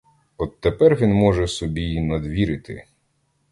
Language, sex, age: Ukrainian, male, 30-39